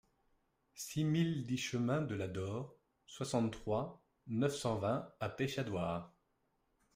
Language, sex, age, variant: French, male, 30-39, Français de métropole